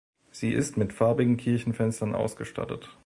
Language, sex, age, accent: German, male, 19-29, Deutschland Deutsch